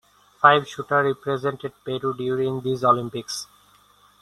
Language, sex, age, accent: English, male, 19-29, India and South Asia (India, Pakistan, Sri Lanka)